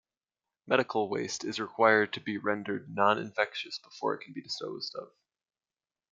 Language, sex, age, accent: English, male, 19-29, United States English